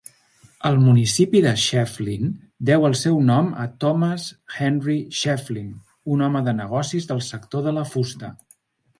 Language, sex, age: Catalan, male, 40-49